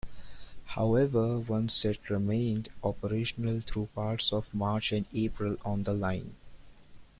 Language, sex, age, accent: English, male, 19-29, India and South Asia (India, Pakistan, Sri Lanka)